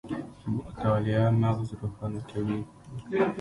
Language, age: Pashto, 19-29